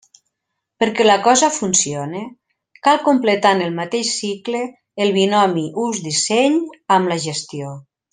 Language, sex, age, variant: Catalan, female, 50-59, Central